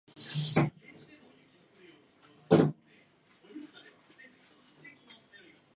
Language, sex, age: English, female, 19-29